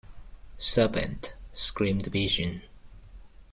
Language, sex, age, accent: English, male, 30-39, United States English